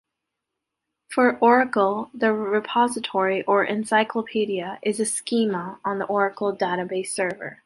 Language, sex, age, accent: English, female, 19-29, Canadian English